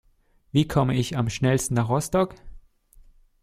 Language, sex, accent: German, male, Deutschland Deutsch